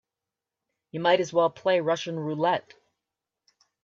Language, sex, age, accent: English, female, 50-59, Canadian English